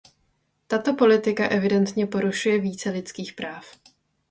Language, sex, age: Czech, female, 19-29